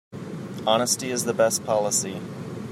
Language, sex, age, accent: English, male, 19-29, United States English